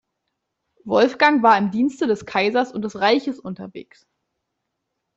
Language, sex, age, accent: German, female, 19-29, Deutschland Deutsch